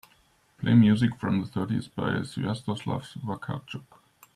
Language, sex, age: English, male, 40-49